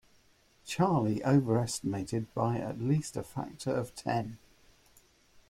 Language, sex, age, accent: English, male, 40-49, England English